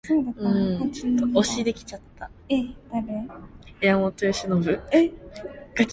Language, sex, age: Korean, female, 19-29